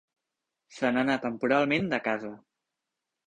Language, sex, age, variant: Catalan, male, 19-29, Central